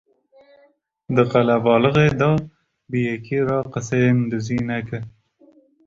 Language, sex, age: Kurdish, male, 19-29